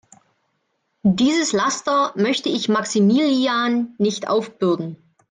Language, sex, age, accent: German, female, 40-49, Deutschland Deutsch